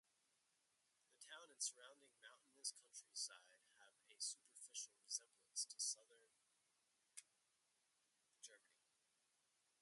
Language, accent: English, United States English